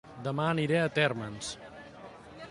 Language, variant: Catalan, Central